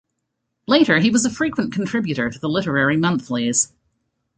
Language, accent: English, Canadian English